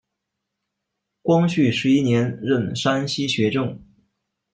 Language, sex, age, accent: Chinese, male, 19-29, 出生地：四川省